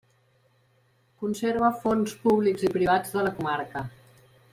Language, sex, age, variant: Catalan, female, 50-59, Central